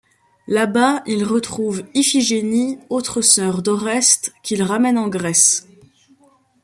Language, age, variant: French, 19-29, Français de métropole